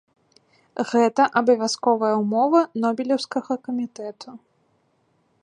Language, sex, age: Belarusian, female, 19-29